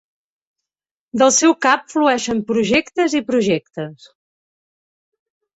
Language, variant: Catalan, Central